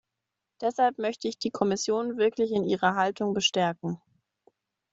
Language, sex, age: German, female, 19-29